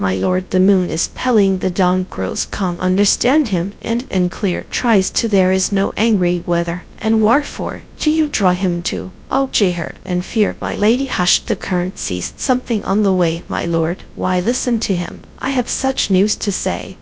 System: TTS, GradTTS